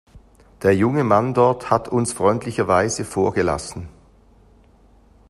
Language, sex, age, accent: German, male, 50-59, Schweizerdeutsch